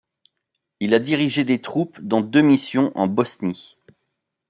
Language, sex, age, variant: French, male, 30-39, Français de métropole